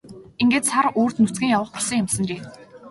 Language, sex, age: Mongolian, female, 19-29